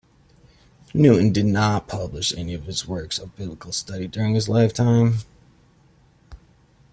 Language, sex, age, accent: English, male, 19-29, United States English